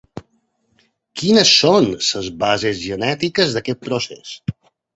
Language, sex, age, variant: Catalan, male, 40-49, Balear